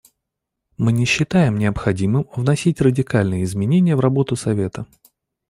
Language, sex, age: Russian, male, 30-39